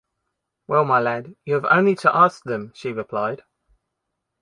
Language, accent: English, England English